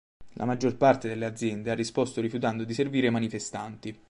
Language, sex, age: Italian, male, 19-29